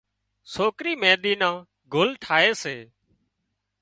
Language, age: Wadiyara Koli, 19-29